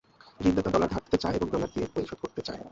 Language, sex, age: Bengali, male, 19-29